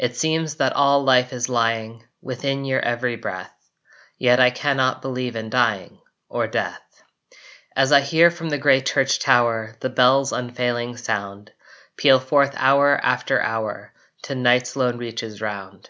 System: none